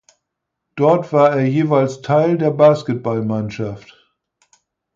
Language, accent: German, Norddeutsch